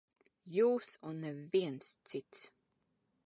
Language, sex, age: Latvian, female, 19-29